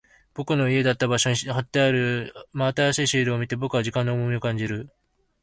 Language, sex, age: Japanese, male, 19-29